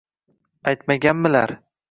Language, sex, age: Uzbek, male, 19-29